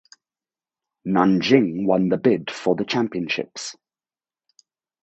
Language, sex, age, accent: English, male, 30-39, United States English